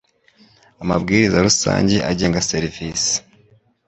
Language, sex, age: Kinyarwanda, male, 19-29